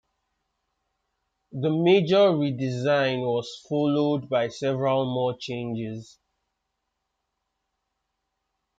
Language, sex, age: English, male, 19-29